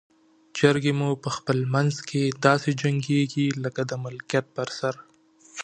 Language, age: Pashto, 19-29